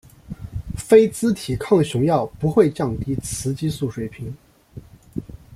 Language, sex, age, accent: Chinese, male, 19-29, 出生地：江苏省